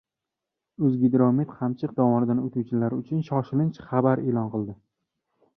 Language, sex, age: Uzbek, male, 19-29